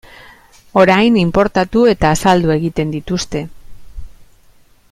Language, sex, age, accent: Basque, female, 40-49, Mendebalekoa (Araba, Bizkaia, Gipuzkoako mendebaleko herri batzuk)